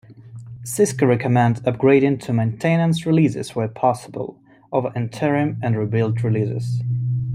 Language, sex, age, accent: English, male, 19-29, England English